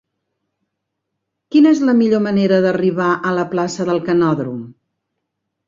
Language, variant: Catalan, Central